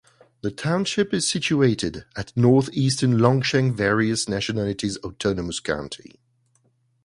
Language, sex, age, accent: English, male, 40-49, England English